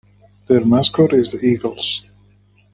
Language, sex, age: English, male, 30-39